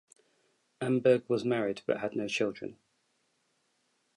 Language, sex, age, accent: English, male, 40-49, England English